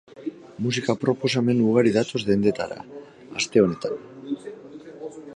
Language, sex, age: Basque, male, 40-49